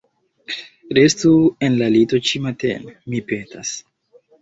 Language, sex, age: Esperanto, male, 19-29